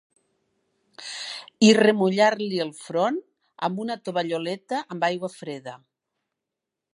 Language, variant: Catalan, Nord-Occidental